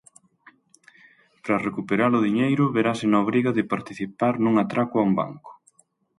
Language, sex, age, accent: Galician, male, 30-39, Normativo (estándar)